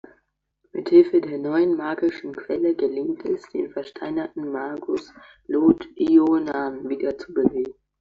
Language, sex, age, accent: German, male, under 19, Deutschland Deutsch